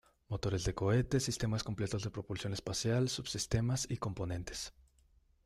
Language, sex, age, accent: Spanish, male, 19-29, México